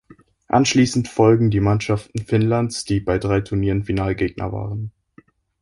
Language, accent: German, Deutschland Deutsch